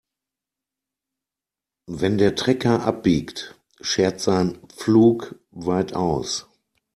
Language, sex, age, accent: German, male, 40-49, Deutschland Deutsch